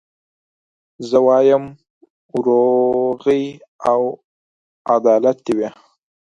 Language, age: Pashto, 19-29